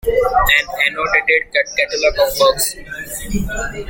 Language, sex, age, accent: English, male, 19-29, India and South Asia (India, Pakistan, Sri Lanka)